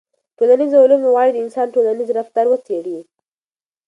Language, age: Pashto, 19-29